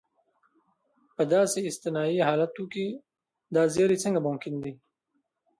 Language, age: Pashto, 19-29